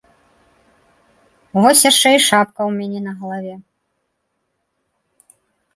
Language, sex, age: Belarusian, female, 19-29